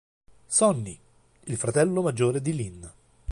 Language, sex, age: Italian, male, 50-59